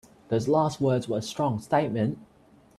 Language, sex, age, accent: English, male, 19-29, Australian English